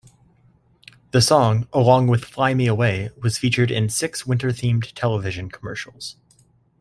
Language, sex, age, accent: English, male, 30-39, United States English